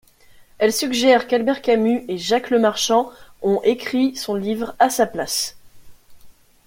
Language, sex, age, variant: French, female, 19-29, Français de métropole